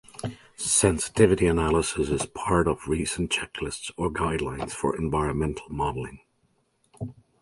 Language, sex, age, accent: English, male, 40-49, United States English